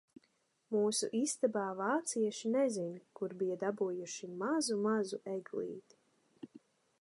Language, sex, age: Latvian, female, under 19